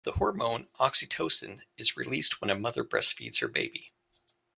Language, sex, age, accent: English, male, 50-59, United States English